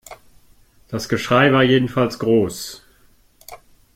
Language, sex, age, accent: German, male, 60-69, Deutschland Deutsch